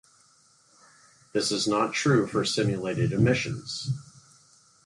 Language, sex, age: English, male, 50-59